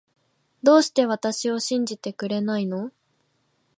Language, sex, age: Japanese, female, 19-29